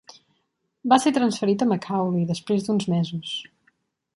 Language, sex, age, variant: Catalan, female, 19-29, Central